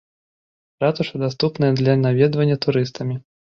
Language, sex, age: Belarusian, male, 19-29